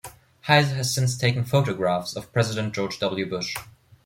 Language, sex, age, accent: English, male, 19-29, England English